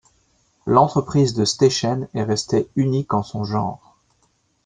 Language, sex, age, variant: French, male, 30-39, Français de métropole